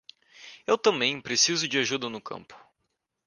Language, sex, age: Portuguese, male, under 19